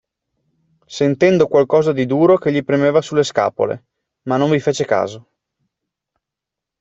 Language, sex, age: Italian, male, 30-39